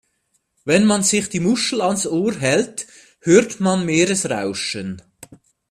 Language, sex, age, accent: German, male, 40-49, Schweizerdeutsch